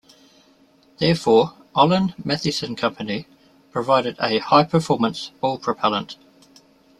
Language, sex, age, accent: English, male, 30-39, New Zealand English